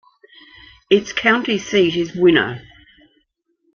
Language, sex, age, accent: English, female, 60-69, Australian English